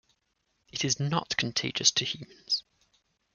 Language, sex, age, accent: English, male, 30-39, England English